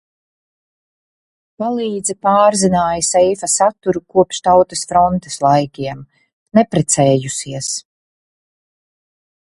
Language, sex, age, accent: Latvian, female, 40-49, bez akcenta